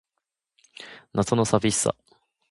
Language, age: Japanese, 19-29